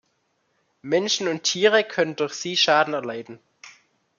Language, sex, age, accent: German, male, under 19, Deutschland Deutsch